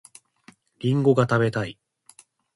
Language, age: Japanese, 19-29